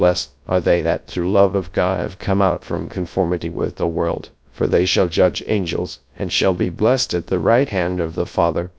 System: TTS, GradTTS